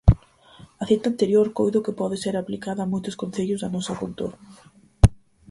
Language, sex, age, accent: Galician, female, under 19, Normativo (estándar)